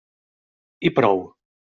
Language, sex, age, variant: Catalan, male, 50-59, Central